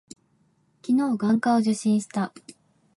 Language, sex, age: Japanese, female, 19-29